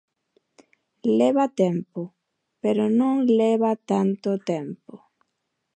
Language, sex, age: Galician, female, 19-29